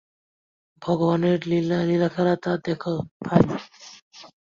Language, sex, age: Bengali, male, 19-29